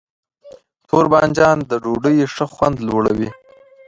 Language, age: Pashto, 19-29